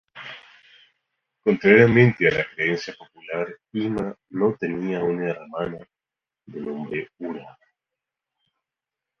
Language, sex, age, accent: Spanish, male, 30-39, América central